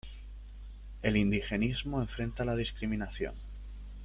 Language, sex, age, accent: Spanish, male, 19-29, España: Sur peninsular (Andalucia, Extremadura, Murcia)